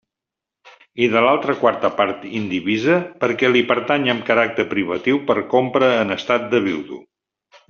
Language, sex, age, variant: Catalan, male, 70-79, Central